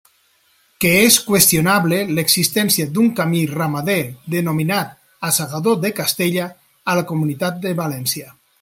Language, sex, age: Catalan, male, 50-59